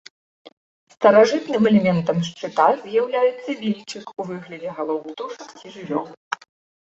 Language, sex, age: Belarusian, female, 19-29